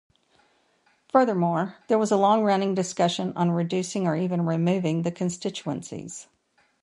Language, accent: English, United States English